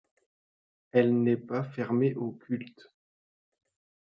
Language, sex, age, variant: French, male, 30-39, Français de métropole